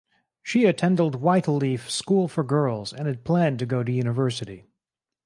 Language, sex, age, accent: English, male, 30-39, Canadian English